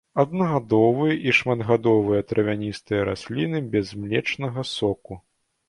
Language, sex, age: Belarusian, male, 40-49